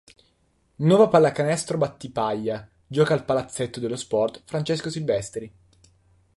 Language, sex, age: Italian, male, under 19